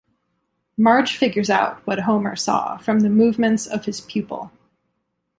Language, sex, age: English, female, 19-29